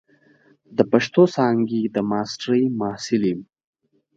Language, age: Pashto, 19-29